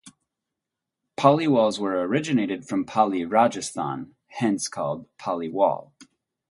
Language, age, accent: English, 30-39, United States English